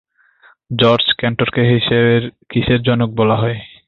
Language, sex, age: Bengali, male, 19-29